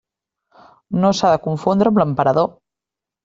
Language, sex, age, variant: Catalan, female, 19-29, Central